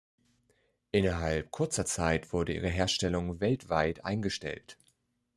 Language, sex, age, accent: German, male, 30-39, Deutschland Deutsch